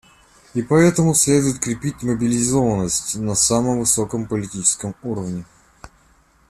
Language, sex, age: Russian, male, 40-49